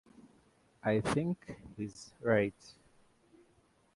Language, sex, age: English, male, 19-29